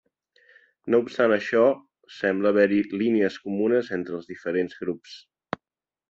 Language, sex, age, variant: Catalan, male, 40-49, Central